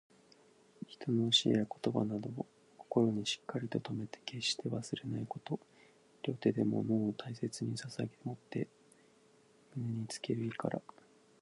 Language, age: Japanese, under 19